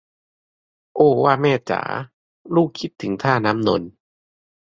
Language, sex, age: Thai, male, 30-39